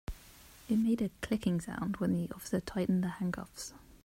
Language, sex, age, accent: English, female, 30-39, England English